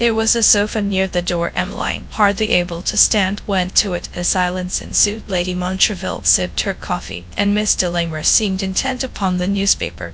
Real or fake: fake